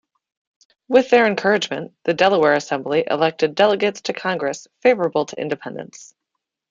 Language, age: English, 30-39